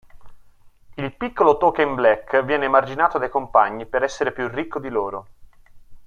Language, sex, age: Italian, male, 19-29